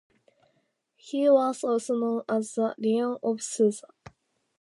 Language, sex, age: English, female, under 19